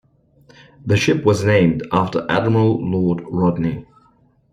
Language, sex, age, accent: English, male, 30-39, Australian English